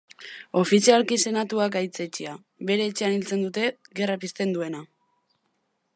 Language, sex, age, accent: Basque, female, 19-29, Mendebalekoa (Araba, Bizkaia, Gipuzkoako mendebaleko herri batzuk)